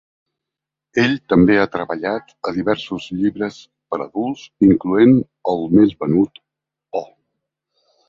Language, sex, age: Catalan, female, 50-59